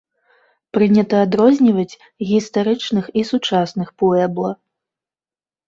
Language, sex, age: Belarusian, female, 30-39